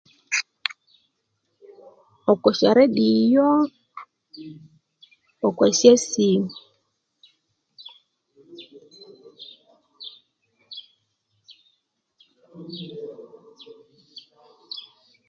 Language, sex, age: Konzo, female, 40-49